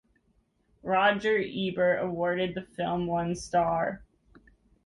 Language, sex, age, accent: English, male, 19-29, United States English